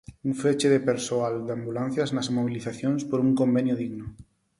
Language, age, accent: Galician, 30-39, Neofalante